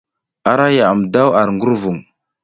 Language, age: South Giziga, 30-39